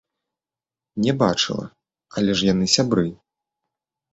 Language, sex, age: Belarusian, male, 30-39